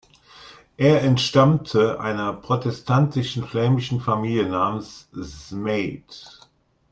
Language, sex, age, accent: German, male, 50-59, Deutschland Deutsch